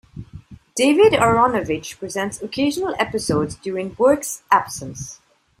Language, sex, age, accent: English, female, 30-39, India and South Asia (India, Pakistan, Sri Lanka)